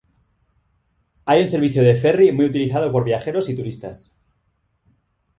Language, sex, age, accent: Spanish, male, 30-39, España: Norte peninsular (Asturias, Castilla y León, Cantabria, País Vasco, Navarra, Aragón, La Rioja, Guadalajara, Cuenca)